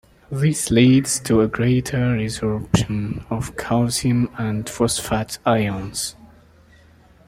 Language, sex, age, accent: English, male, 19-29, United States English